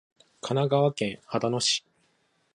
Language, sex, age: Japanese, male, 19-29